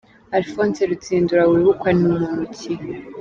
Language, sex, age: Kinyarwanda, female, 19-29